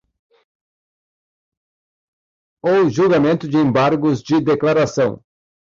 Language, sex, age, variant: Portuguese, male, 30-39, Portuguese (Brasil)